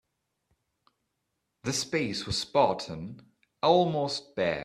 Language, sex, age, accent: English, male, 19-29, England English